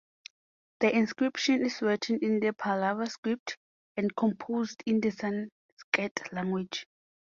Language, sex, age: English, female, 19-29